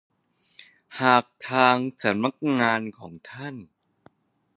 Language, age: Thai, 30-39